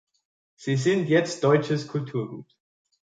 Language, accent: German, Österreichisches Deutsch